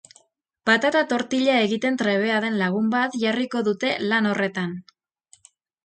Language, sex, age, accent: Basque, female, 19-29, Erdialdekoa edo Nafarra (Gipuzkoa, Nafarroa)